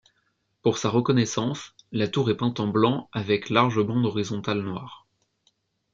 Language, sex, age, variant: French, male, under 19, Français de métropole